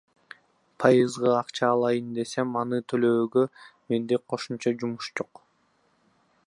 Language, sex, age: Kyrgyz, female, 19-29